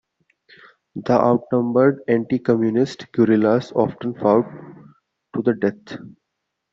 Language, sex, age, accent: English, male, 19-29, India and South Asia (India, Pakistan, Sri Lanka)